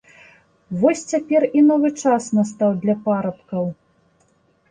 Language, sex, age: Belarusian, female, 19-29